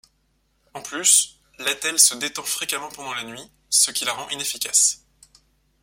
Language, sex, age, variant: French, male, 30-39, Français de métropole